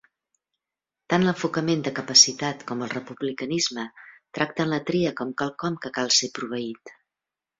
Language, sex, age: Catalan, female, 60-69